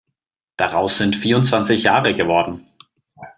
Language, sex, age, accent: German, male, 30-39, Deutschland Deutsch